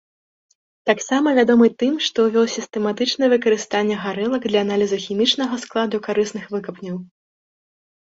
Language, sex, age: Belarusian, female, 19-29